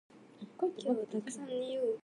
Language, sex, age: Japanese, female, 19-29